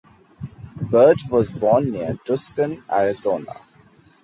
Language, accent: English, India and South Asia (India, Pakistan, Sri Lanka)